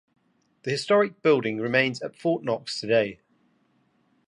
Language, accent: English, England English